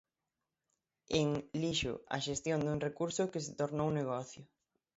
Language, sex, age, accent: Galician, male, 19-29, Atlántico (seseo e gheada); Normativo (estándar)